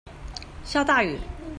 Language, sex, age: Chinese, female, 30-39